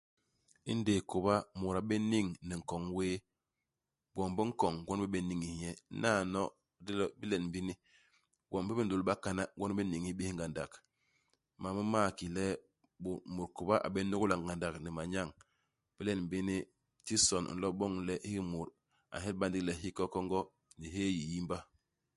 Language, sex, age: Basaa, male, 50-59